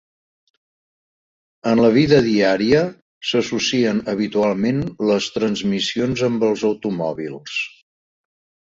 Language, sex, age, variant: Catalan, male, 60-69, Central